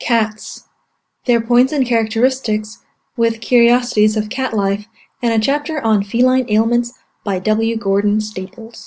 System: none